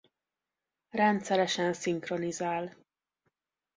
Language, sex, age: Hungarian, female, 19-29